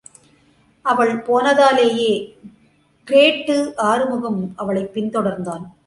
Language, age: Tamil, 50-59